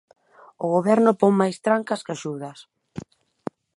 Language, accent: Galician, Normativo (estándar)